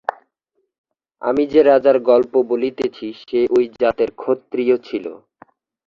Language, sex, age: Bengali, male, 40-49